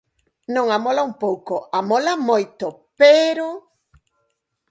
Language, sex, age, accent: Galician, female, 50-59, Normativo (estándar)